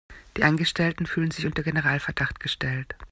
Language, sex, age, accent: German, female, 30-39, Österreichisches Deutsch